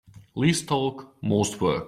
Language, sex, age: English, male, 30-39